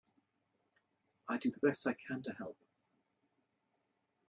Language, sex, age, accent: English, male, 50-59, England English